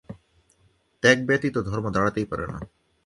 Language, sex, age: Bengali, male, 19-29